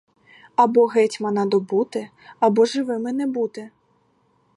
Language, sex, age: Ukrainian, female, 19-29